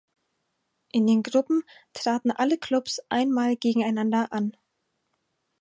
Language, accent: German, Deutschland Deutsch